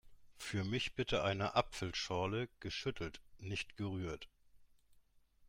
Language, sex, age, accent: German, male, 50-59, Deutschland Deutsch